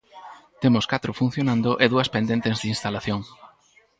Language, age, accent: Galician, 30-39, Normativo (estándar)